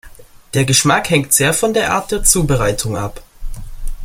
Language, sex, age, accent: German, male, under 19, Deutschland Deutsch